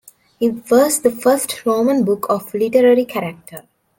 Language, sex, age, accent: English, female, 19-29, India and South Asia (India, Pakistan, Sri Lanka)